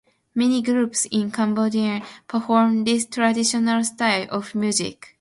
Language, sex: English, female